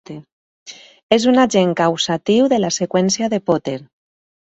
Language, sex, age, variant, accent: Catalan, female, 40-49, Valencià meridional, valencià